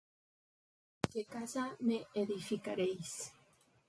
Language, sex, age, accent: Spanish, female, 30-39, México